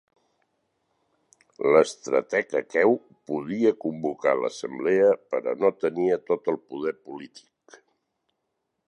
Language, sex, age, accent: Catalan, male, 60-69, Barceloní